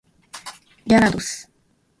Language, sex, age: Japanese, female, 19-29